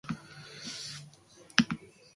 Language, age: Basque, under 19